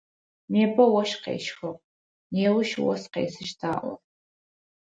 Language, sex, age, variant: Adyghe, female, 19-29, Адыгабзэ (Кирил, пстэумэ зэдыряе)